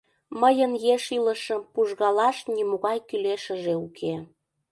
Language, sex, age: Mari, female, 30-39